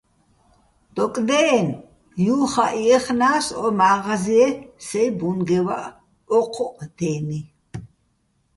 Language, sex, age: Bats, female, 70-79